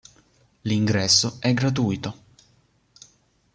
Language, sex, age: Italian, male, 19-29